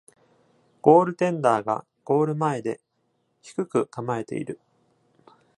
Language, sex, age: Japanese, male, 30-39